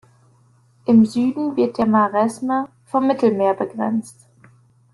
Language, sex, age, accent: German, female, 19-29, Deutschland Deutsch